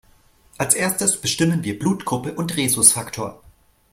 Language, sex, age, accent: German, male, 30-39, Deutschland Deutsch